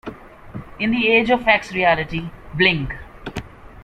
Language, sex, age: English, male, 19-29